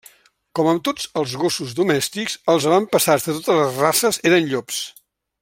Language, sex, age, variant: Catalan, male, 70-79, Central